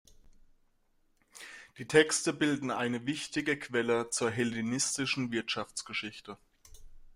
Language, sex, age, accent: German, male, 19-29, Deutschland Deutsch